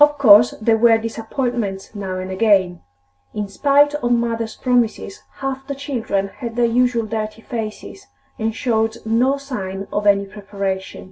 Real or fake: real